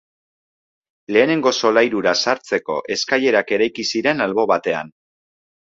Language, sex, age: Basque, male, 19-29